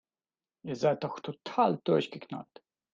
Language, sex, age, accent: German, male, 40-49, Schweizerdeutsch